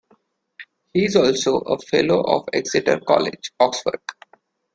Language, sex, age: English, male, 30-39